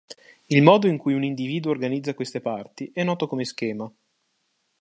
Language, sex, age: Italian, male, 19-29